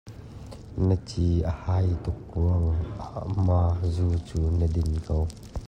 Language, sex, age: Hakha Chin, male, 19-29